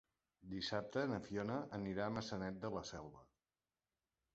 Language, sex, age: Catalan, male, 50-59